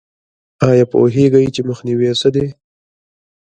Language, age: Pashto, 19-29